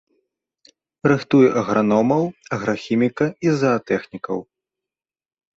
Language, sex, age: Belarusian, male, 19-29